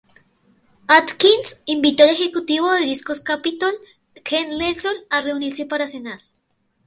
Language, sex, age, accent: Spanish, male, under 19, Andino-Pacífico: Colombia, Perú, Ecuador, oeste de Bolivia y Venezuela andina